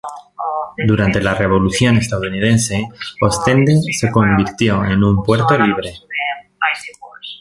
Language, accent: Spanish, España: Centro-Sur peninsular (Madrid, Toledo, Castilla-La Mancha)